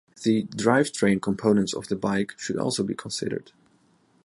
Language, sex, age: English, male, 19-29